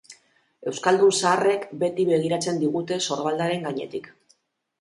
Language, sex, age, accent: Basque, female, 50-59, Mendebalekoa (Araba, Bizkaia, Gipuzkoako mendebaleko herri batzuk)